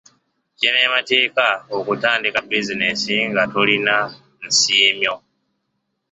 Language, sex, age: Ganda, male, 19-29